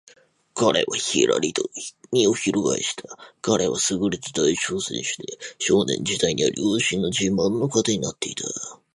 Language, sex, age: Japanese, male, 19-29